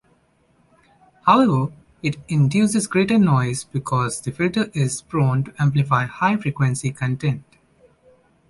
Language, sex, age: English, male, 19-29